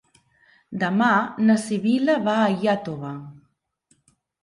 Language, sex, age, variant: Catalan, female, 50-59, Central